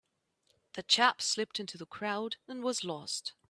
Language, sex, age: English, female, 40-49